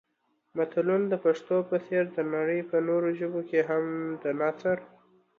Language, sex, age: Pashto, male, 19-29